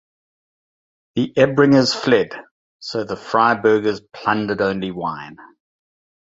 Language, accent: English, Southern African (South Africa, Zimbabwe, Namibia)